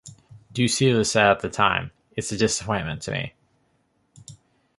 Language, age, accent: English, 19-29, United States English